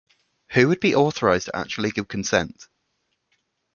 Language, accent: English, England English